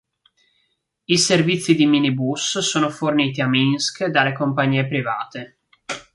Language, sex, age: Italian, male, 19-29